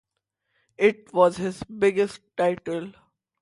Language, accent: English, India and South Asia (India, Pakistan, Sri Lanka)